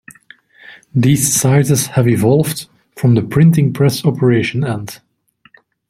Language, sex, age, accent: English, male, 30-39, England English